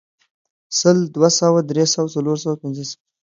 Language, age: Pashto, 19-29